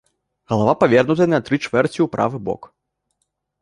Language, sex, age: Belarusian, male, under 19